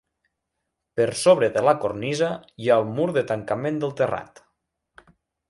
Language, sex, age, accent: Catalan, male, 19-29, central; nord-occidental